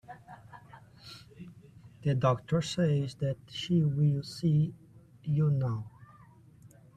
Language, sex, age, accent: English, male, 40-49, United States English